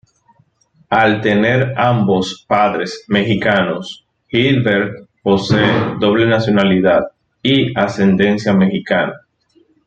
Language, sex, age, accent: Spanish, male, 30-39, Caribe: Cuba, Venezuela, Puerto Rico, República Dominicana, Panamá, Colombia caribeña, México caribeño, Costa del golfo de México